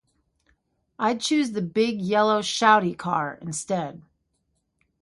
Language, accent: English, United States English